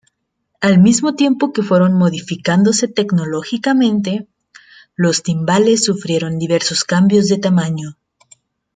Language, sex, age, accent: Spanish, female, 19-29, México